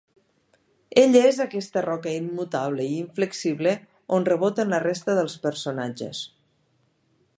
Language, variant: Catalan, Nord-Occidental